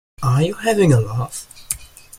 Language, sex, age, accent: English, male, under 19, United States English